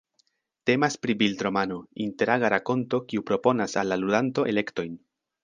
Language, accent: Esperanto, Internacia